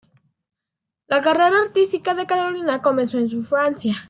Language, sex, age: Spanish, female, 40-49